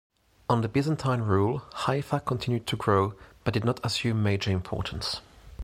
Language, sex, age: English, male, 19-29